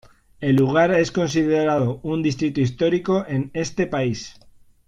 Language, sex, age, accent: Spanish, male, 40-49, España: Norte peninsular (Asturias, Castilla y León, Cantabria, País Vasco, Navarra, Aragón, La Rioja, Guadalajara, Cuenca)